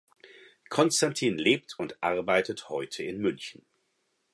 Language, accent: German, Deutschland Deutsch